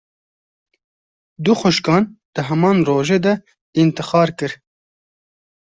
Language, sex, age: Kurdish, male, 19-29